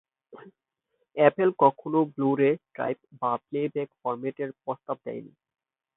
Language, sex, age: Bengali, male, 19-29